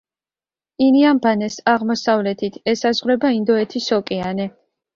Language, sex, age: Georgian, female, 19-29